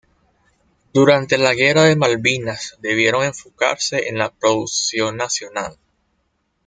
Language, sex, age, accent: Spanish, male, 19-29, Caribe: Cuba, Venezuela, Puerto Rico, República Dominicana, Panamá, Colombia caribeña, México caribeño, Costa del golfo de México